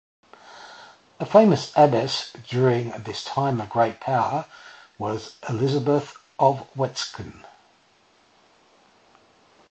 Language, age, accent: English, 50-59, Australian English